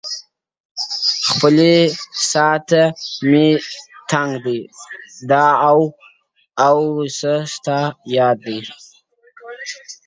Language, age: Pashto, 19-29